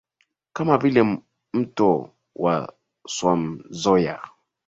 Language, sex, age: Swahili, male, 30-39